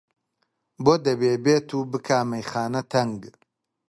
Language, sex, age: Central Kurdish, male, 30-39